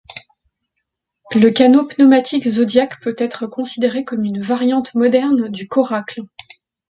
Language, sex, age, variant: French, female, 40-49, Français de métropole